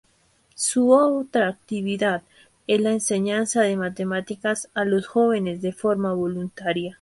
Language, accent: Spanish, América central